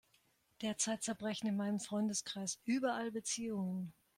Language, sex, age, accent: German, female, 50-59, Deutschland Deutsch